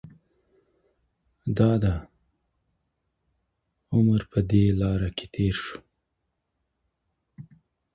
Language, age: Pashto, 30-39